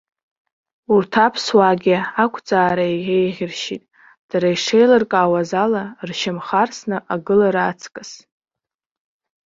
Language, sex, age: Abkhazian, male, under 19